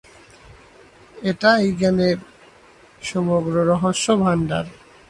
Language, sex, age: Bengali, male, 19-29